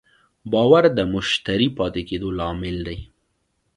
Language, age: Pashto, 19-29